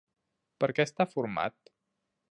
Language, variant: Catalan, Central